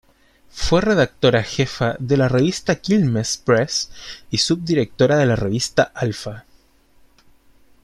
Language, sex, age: Spanish, male, 19-29